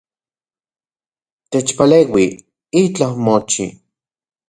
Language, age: Central Puebla Nahuatl, 30-39